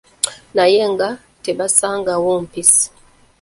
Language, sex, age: Ganda, female, 19-29